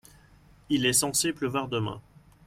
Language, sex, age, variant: French, male, 30-39, Français de métropole